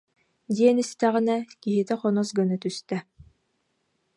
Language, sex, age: Yakut, female, 19-29